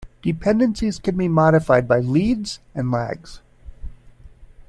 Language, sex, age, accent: English, male, 60-69, United States English